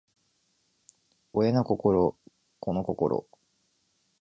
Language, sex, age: Japanese, male, 19-29